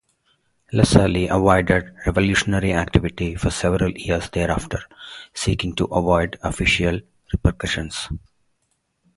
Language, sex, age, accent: English, male, 40-49, India and South Asia (India, Pakistan, Sri Lanka)